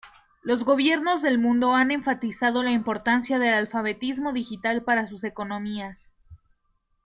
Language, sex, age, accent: Spanish, female, 19-29, México